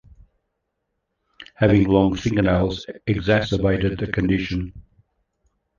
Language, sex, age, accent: English, male, 60-69, Australian English